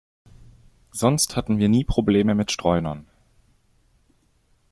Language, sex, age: German, male, 19-29